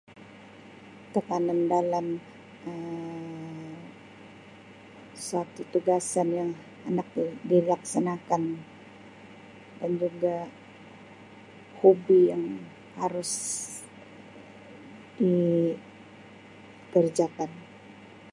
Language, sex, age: Sabah Malay, female, 60-69